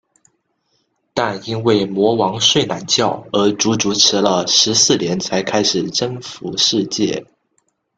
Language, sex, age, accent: Chinese, male, under 19, 出生地：广东省